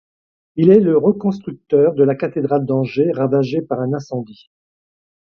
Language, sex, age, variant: French, male, 60-69, Français de métropole